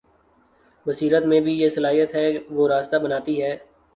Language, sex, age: Urdu, male, 19-29